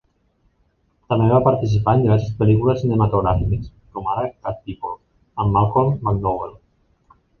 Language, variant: Catalan, Septentrional